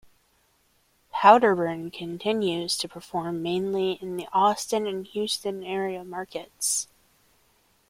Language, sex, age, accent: English, male, 19-29, United States English